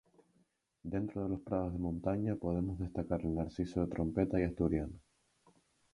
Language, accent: Spanish, España: Islas Canarias